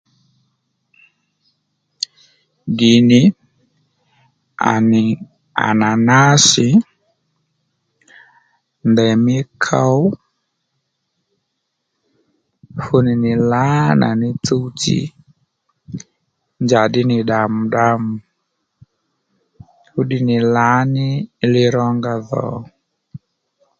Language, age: Lendu, 40-49